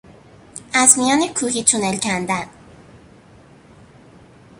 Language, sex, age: Persian, female, under 19